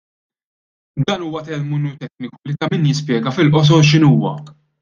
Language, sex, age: Maltese, male, 30-39